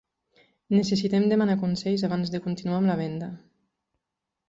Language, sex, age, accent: Catalan, female, 19-29, aprenent (recent, des d'altres llengües)